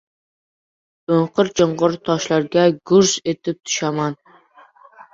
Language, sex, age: Uzbek, male, under 19